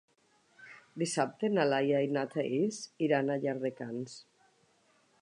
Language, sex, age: Catalan, female, 60-69